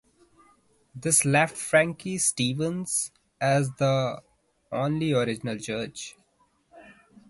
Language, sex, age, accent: English, male, 19-29, India and South Asia (India, Pakistan, Sri Lanka)